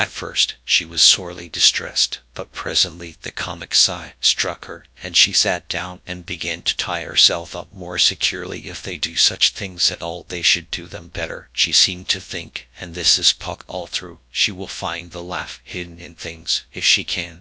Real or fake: fake